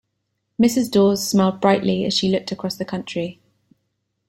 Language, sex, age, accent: English, female, 19-29, England English